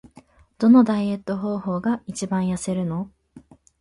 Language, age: Japanese, 19-29